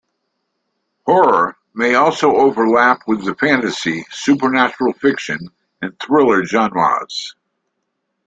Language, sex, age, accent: English, male, 60-69, United States English